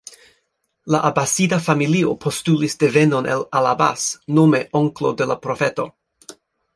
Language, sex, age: Esperanto, male, 30-39